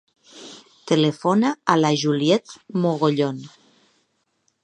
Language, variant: Catalan, Nord-Occidental